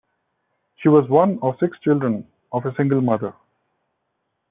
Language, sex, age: English, male, 30-39